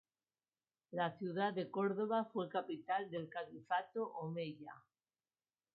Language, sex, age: Spanish, female, 50-59